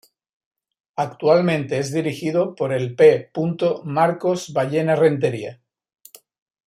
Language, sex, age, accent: Spanish, male, 50-59, España: Sur peninsular (Andalucia, Extremadura, Murcia)